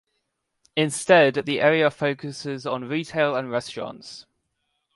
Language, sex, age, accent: English, male, under 19, Australian English